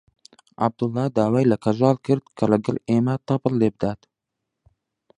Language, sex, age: Central Kurdish, male, 19-29